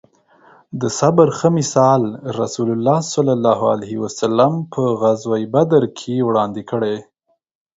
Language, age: Pashto, 19-29